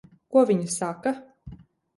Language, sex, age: Latvian, female, 19-29